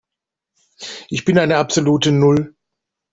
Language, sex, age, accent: German, male, 50-59, Deutschland Deutsch